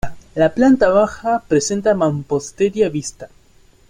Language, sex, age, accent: Spanish, male, 19-29, Rioplatense: Argentina, Uruguay, este de Bolivia, Paraguay